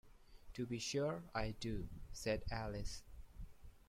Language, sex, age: English, male, 19-29